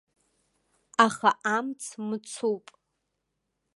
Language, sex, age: Abkhazian, female, 19-29